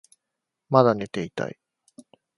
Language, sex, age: Japanese, male, 19-29